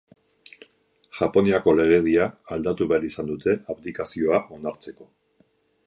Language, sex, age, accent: Basque, male, 50-59, Erdialdekoa edo Nafarra (Gipuzkoa, Nafarroa)